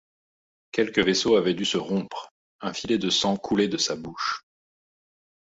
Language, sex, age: French, male, 30-39